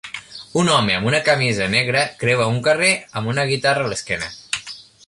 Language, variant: Catalan, Nord-Occidental